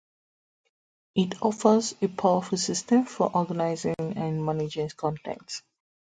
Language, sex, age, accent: English, female, 30-39, England English